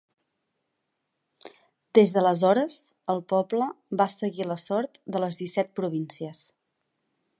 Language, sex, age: Catalan, female, 30-39